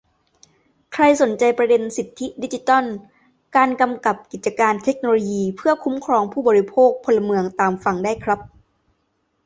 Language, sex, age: Thai, female, 19-29